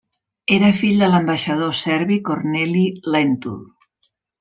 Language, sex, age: Catalan, female, 60-69